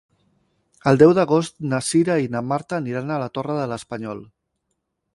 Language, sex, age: Catalan, male, 40-49